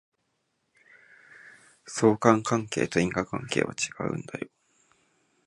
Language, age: Japanese, 19-29